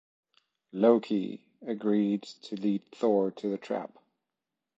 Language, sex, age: English, male, 30-39